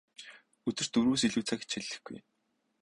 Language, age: Mongolian, 19-29